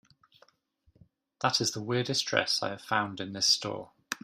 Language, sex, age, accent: English, male, 30-39, England English